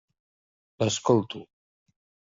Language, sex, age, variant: Catalan, male, 30-39, Central